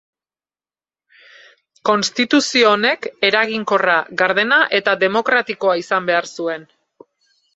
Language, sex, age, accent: Basque, female, 40-49, Mendebalekoa (Araba, Bizkaia, Gipuzkoako mendebaleko herri batzuk)